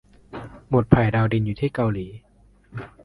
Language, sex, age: Thai, male, under 19